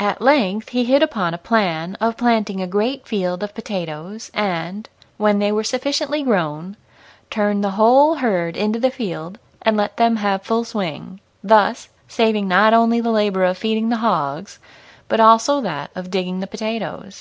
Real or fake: real